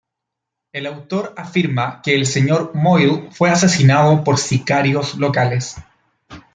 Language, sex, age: Spanish, male, 30-39